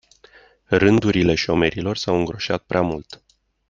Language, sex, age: Romanian, male, 40-49